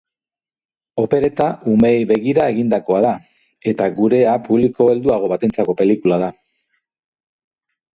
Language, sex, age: Basque, male, 50-59